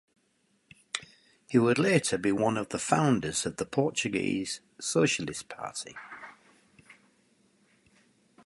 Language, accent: English, England English